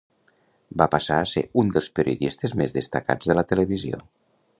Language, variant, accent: Catalan, Nord-Occidental, nord-occidental